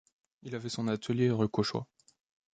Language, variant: French, Français de métropole